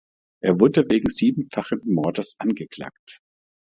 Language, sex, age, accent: German, male, 50-59, Deutschland Deutsch